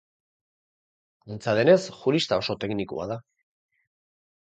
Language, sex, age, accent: Basque, male, 40-49, Mendebalekoa (Araba, Bizkaia, Gipuzkoako mendebaleko herri batzuk)